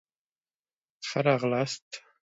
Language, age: Pashto, 19-29